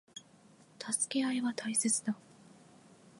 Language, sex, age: Japanese, female, 30-39